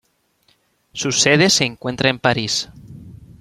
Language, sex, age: Spanish, male, 19-29